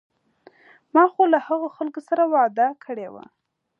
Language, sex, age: Pashto, female, 19-29